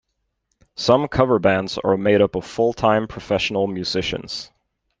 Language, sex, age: English, male, 30-39